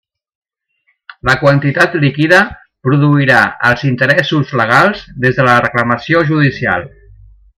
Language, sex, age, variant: Catalan, male, 50-59, Central